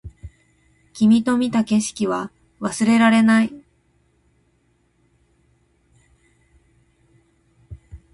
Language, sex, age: Japanese, female, 30-39